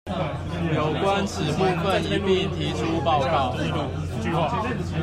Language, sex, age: Chinese, male, 30-39